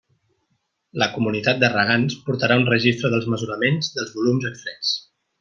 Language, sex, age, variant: Catalan, male, 30-39, Central